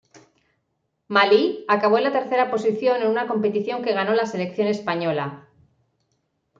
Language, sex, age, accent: Spanish, female, 40-49, España: Norte peninsular (Asturias, Castilla y León, Cantabria, País Vasco, Navarra, Aragón, La Rioja, Guadalajara, Cuenca)